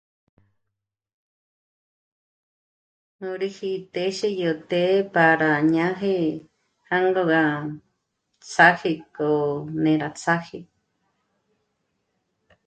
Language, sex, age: Michoacán Mazahua, female, 60-69